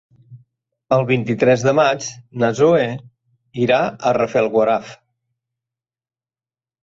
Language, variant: Catalan, Central